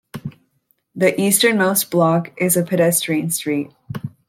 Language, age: English, under 19